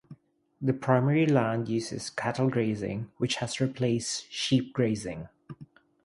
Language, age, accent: English, 30-39, Filipino